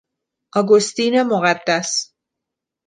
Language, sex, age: Persian, female, 30-39